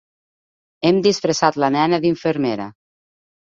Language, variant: Catalan, Nord-Occidental